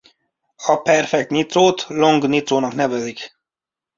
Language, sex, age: Hungarian, male, 30-39